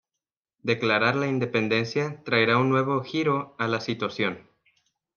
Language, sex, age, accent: Spanish, male, 40-49, México